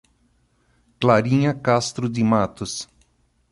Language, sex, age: Portuguese, male, 60-69